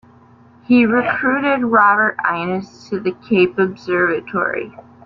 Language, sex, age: English, female, 30-39